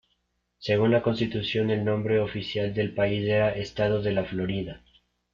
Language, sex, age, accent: Spanish, male, under 19, Andino-Pacífico: Colombia, Perú, Ecuador, oeste de Bolivia y Venezuela andina